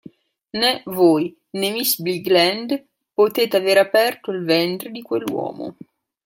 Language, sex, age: Italian, female, 19-29